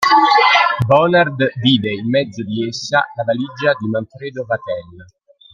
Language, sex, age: Italian, male, 50-59